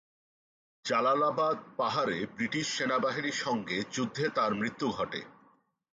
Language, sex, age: Bengali, male, 40-49